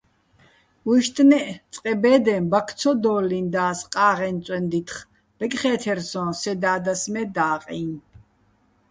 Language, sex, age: Bats, female, 60-69